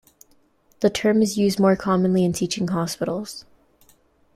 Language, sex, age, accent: English, female, 19-29, United States English